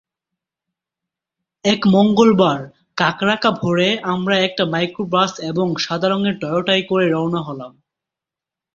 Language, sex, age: Bengali, male, 19-29